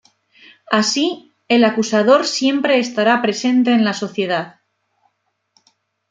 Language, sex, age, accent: Spanish, female, 19-29, España: Norte peninsular (Asturias, Castilla y León, Cantabria, País Vasco, Navarra, Aragón, La Rioja, Guadalajara, Cuenca)